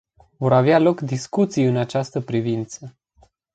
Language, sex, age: Romanian, male, 19-29